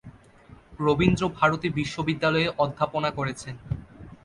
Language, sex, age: Bengali, male, 19-29